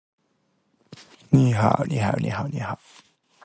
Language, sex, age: Chinese, male, 19-29